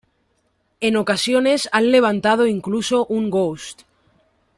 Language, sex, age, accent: Spanish, female, 19-29, España: Centro-Sur peninsular (Madrid, Toledo, Castilla-La Mancha)